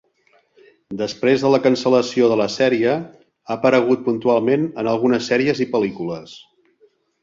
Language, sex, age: Catalan, male, 60-69